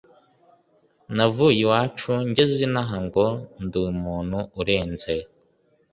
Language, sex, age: Kinyarwanda, male, 19-29